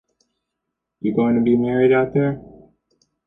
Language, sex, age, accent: English, male, 30-39, United States English